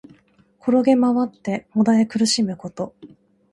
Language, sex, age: Japanese, female, 19-29